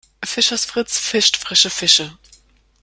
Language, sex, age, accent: German, female, 30-39, Deutschland Deutsch